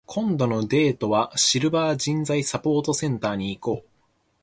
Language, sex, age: Japanese, male, under 19